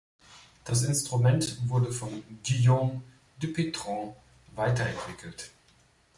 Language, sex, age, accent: German, male, 30-39, Deutschland Deutsch